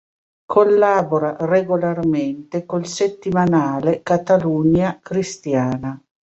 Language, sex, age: Italian, female, 50-59